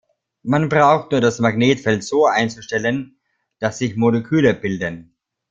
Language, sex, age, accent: German, male, 30-39, Österreichisches Deutsch